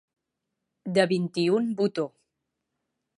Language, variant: Catalan, Central